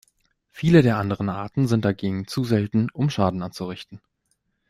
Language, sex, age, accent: German, male, 19-29, Deutschland Deutsch